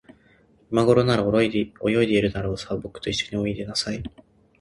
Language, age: Japanese, 19-29